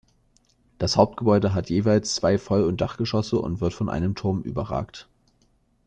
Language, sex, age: German, male, 19-29